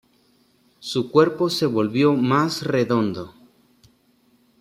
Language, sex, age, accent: Spanish, male, 19-29, México